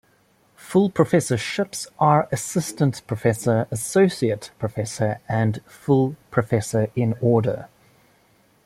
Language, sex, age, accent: English, male, 30-39, Southern African (South Africa, Zimbabwe, Namibia)